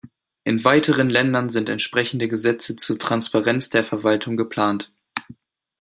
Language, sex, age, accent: German, male, under 19, Deutschland Deutsch